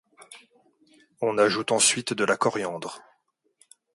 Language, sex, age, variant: French, male, 30-39, Français de métropole